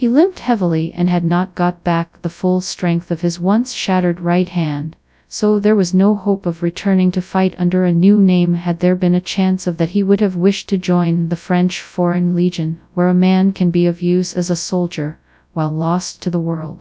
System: TTS, FastPitch